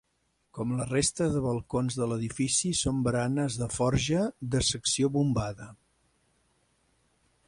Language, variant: Catalan, Central